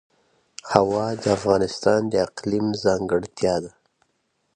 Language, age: Pashto, 19-29